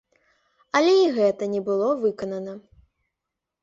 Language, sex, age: Belarusian, female, under 19